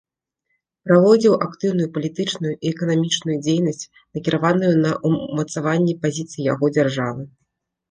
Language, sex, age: Belarusian, female, 30-39